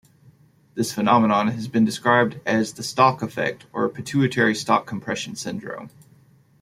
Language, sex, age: English, male, 30-39